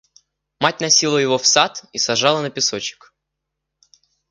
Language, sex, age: Russian, male, 19-29